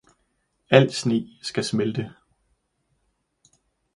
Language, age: Danish, 40-49